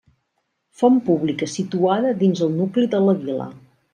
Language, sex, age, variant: Catalan, female, 60-69, Central